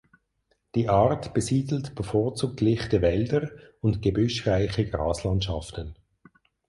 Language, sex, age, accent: German, male, 40-49, Schweizerdeutsch